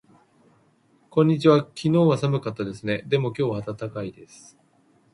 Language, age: Japanese, 30-39